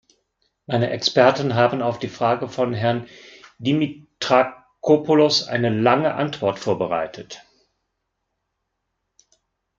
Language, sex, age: German, male, 50-59